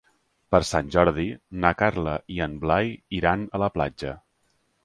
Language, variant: Catalan, Central